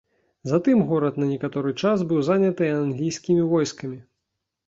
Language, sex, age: Belarusian, male, 19-29